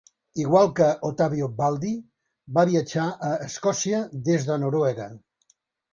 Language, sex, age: Catalan, male, 70-79